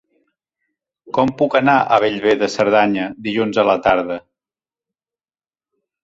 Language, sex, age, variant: Catalan, male, 40-49, Central